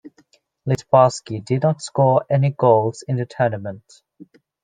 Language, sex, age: English, male, under 19